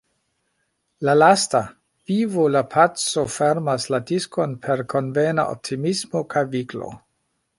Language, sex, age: Esperanto, male, 50-59